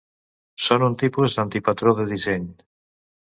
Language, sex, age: Catalan, male, 60-69